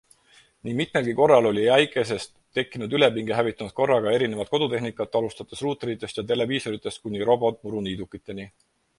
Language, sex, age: Estonian, male, 30-39